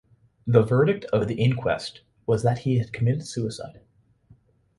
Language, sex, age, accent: English, male, 19-29, United States English